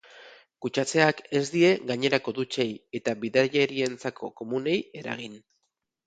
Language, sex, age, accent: Basque, male, 40-49, Mendebalekoa (Araba, Bizkaia, Gipuzkoako mendebaleko herri batzuk)